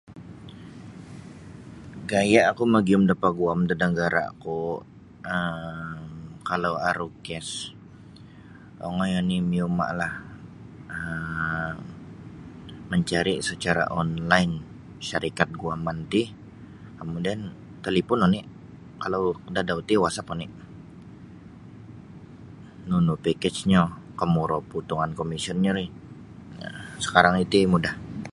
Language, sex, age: Sabah Bisaya, male, 19-29